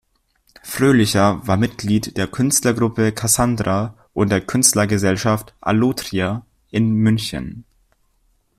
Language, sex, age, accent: German, male, 19-29, Deutschland Deutsch